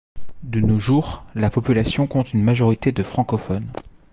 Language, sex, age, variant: French, male, 19-29, Français de métropole